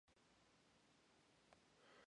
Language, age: English, 19-29